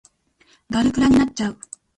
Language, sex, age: Japanese, female, 30-39